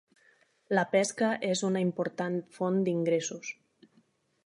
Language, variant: Catalan, Nord-Occidental